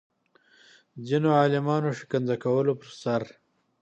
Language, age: Pashto, 40-49